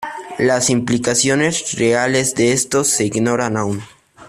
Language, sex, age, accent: Spanish, male, under 19, México